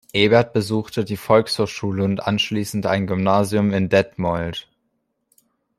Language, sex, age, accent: German, male, under 19, Deutschland Deutsch